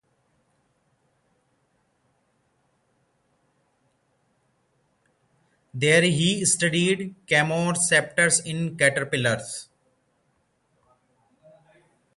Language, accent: English, India and South Asia (India, Pakistan, Sri Lanka)